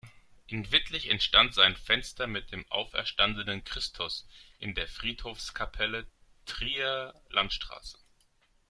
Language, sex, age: German, male, 30-39